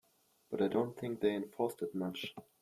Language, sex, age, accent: English, male, 19-29, United States English